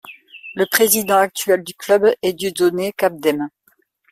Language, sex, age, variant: French, female, 50-59, Français de métropole